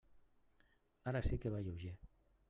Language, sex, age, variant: Catalan, male, 50-59, Central